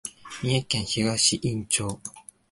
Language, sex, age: Japanese, male, 19-29